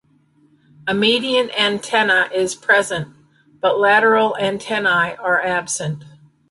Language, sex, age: English, female, 60-69